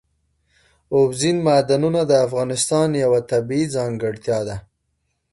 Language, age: Pashto, 30-39